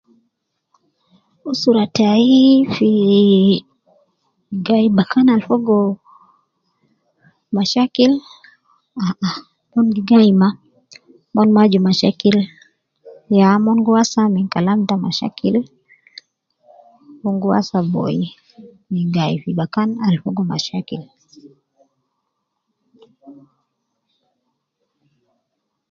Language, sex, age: Nubi, female, 30-39